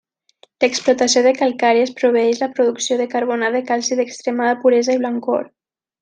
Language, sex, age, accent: Catalan, female, 19-29, valencià